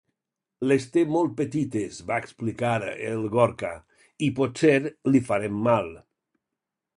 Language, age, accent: Catalan, 70-79, valencià